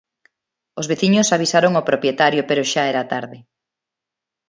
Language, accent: Galician, Neofalante